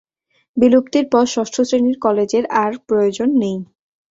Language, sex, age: Bengali, female, 19-29